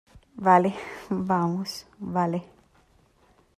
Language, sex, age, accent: Spanish, female, 30-39, Andino-Pacífico: Colombia, Perú, Ecuador, oeste de Bolivia y Venezuela andina